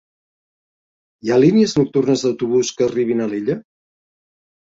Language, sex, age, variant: Catalan, male, 50-59, Central